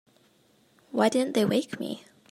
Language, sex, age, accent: English, female, 19-29, United States English